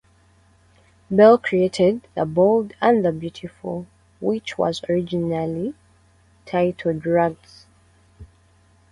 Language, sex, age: English, female, 19-29